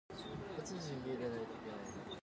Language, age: Japanese, 19-29